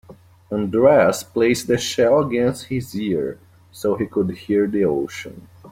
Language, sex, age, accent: English, male, 19-29, United States English